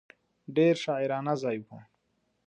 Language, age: Pashto, 19-29